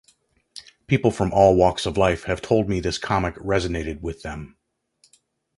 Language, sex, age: English, male, 60-69